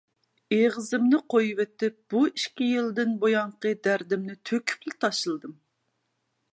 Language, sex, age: Uyghur, female, 40-49